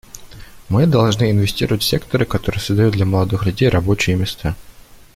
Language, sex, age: Russian, male, 30-39